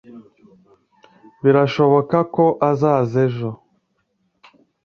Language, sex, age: Kinyarwanda, male, 30-39